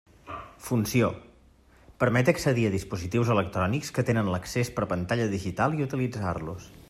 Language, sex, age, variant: Catalan, male, 30-39, Central